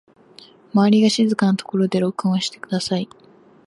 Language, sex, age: Japanese, female, under 19